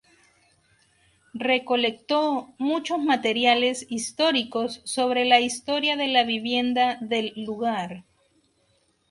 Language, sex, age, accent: Spanish, female, 19-29, América central